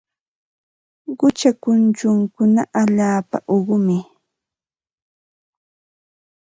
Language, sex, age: Ambo-Pasco Quechua, female, 19-29